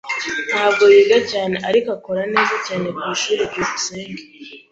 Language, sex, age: Kinyarwanda, female, 19-29